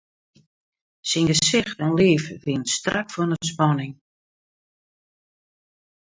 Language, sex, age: Western Frisian, female, 60-69